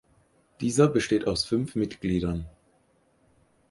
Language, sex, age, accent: German, male, 30-39, Deutschland Deutsch